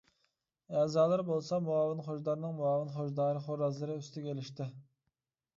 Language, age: Uyghur, 19-29